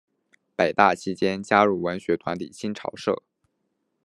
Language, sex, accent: Chinese, male, 出生地：河南省